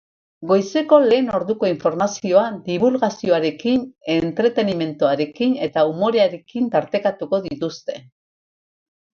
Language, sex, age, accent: Basque, female, 70-79, Mendebalekoa (Araba, Bizkaia, Gipuzkoako mendebaleko herri batzuk)